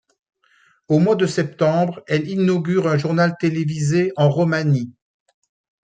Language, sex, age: French, male, 60-69